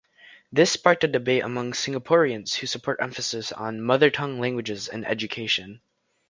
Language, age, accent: English, under 19, United States English